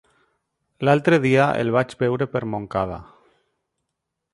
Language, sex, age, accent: Catalan, male, 30-39, valencià